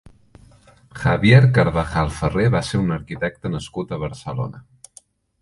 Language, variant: Catalan, Central